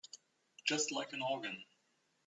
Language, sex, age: English, male, 30-39